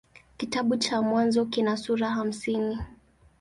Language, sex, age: Swahili, female, 19-29